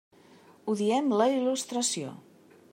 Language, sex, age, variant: Catalan, female, 50-59, Central